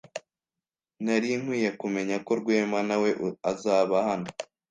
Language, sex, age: Kinyarwanda, male, under 19